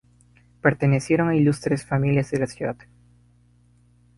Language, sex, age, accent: Spanish, male, under 19, Andino-Pacífico: Colombia, Perú, Ecuador, oeste de Bolivia y Venezuela andina